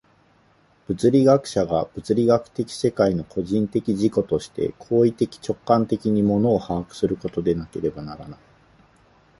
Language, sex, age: Japanese, male, 50-59